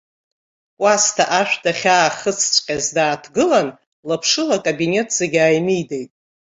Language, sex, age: Abkhazian, female, 60-69